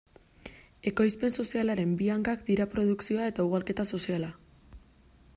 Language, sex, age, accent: Basque, female, 19-29, Mendebalekoa (Araba, Bizkaia, Gipuzkoako mendebaleko herri batzuk)